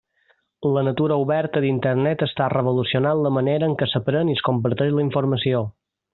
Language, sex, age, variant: Catalan, male, 19-29, Balear